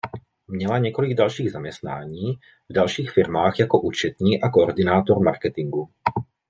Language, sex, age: Czech, male, 30-39